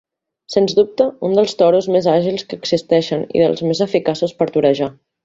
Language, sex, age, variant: Catalan, female, 19-29, Central